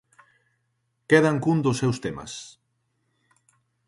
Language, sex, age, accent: Galician, male, 40-49, Central (gheada)